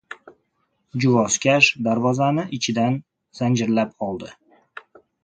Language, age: Uzbek, 30-39